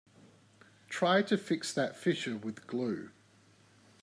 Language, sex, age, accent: English, male, 30-39, Australian English